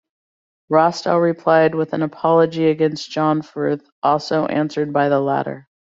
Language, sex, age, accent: English, female, 50-59, United States English